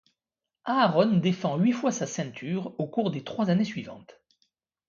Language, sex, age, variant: French, male, 40-49, Français de métropole